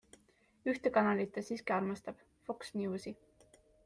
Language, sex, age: Estonian, female, 19-29